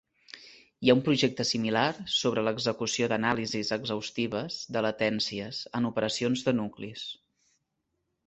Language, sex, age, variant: Catalan, male, 19-29, Central